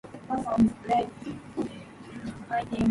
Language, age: English, 30-39